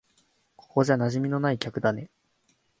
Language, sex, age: Japanese, male, 19-29